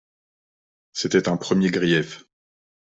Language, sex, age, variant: French, male, 40-49, Français de métropole